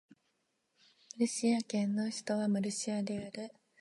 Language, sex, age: Japanese, female, 19-29